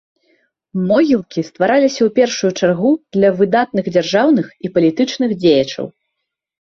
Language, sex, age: Belarusian, female, 19-29